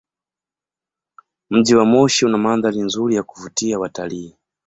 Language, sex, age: Swahili, male, 19-29